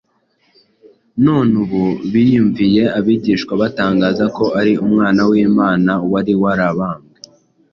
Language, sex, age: Kinyarwanda, male, 19-29